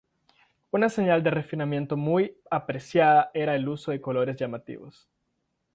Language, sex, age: Spanish, female, 19-29